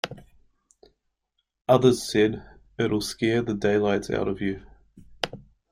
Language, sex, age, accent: English, male, 30-39, New Zealand English